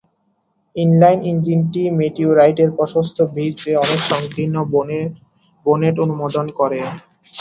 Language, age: Bengali, 19-29